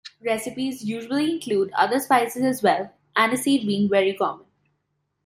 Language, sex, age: English, female, 19-29